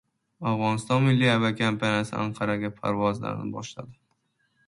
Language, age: Uzbek, 19-29